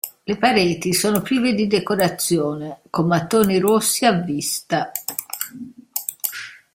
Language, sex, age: Italian, female, 60-69